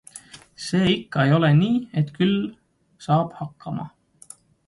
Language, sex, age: Estonian, male, 19-29